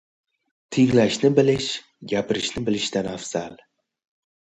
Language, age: Uzbek, 19-29